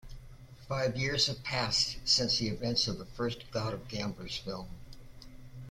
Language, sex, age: English, female, 70-79